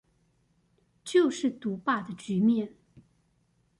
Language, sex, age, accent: Chinese, female, 40-49, 出生地：臺北市